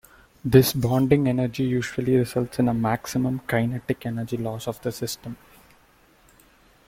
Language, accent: English, India and South Asia (India, Pakistan, Sri Lanka)